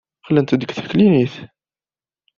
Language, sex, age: Kabyle, male, 19-29